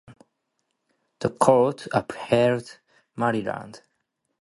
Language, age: English, 19-29